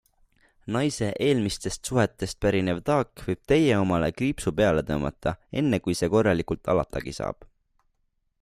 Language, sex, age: Estonian, male, 19-29